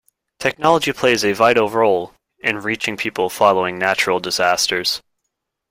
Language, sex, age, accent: English, male, 19-29, United States English